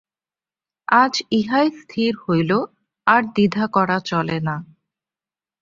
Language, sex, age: Bengali, female, 19-29